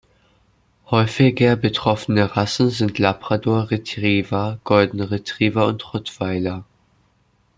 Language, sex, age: German, male, under 19